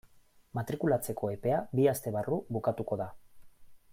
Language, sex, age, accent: Basque, male, 40-49, Mendebalekoa (Araba, Bizkaia, Gipuzkoako mendebaleko herri batzuk)